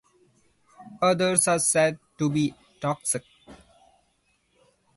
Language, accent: English, India and South Asia (India, Pakistan, Sri Lanka)